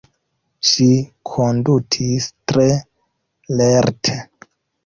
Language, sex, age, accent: Esperanto, male, 19-29, Internacia